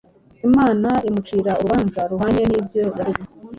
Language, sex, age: Kinyarwanda, female, 40-49